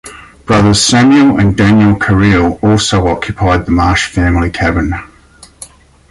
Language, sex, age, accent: English, male, 50-59, Australian English